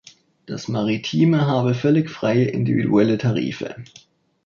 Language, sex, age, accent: German, male, 19-29, Deutschland Deutsch